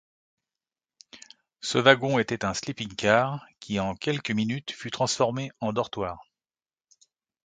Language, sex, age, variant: French, male, 50-59, Français de métropole